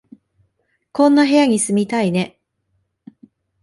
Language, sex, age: Japanese, female, 30-39